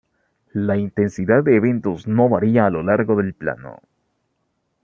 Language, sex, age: Spanish, male, 19-29